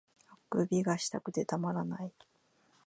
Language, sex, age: Japanese, female, 50-59